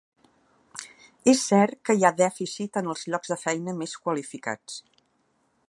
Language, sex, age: Catalan, female, 60-69